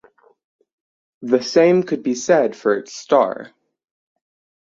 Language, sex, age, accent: English, male, under 19, United States English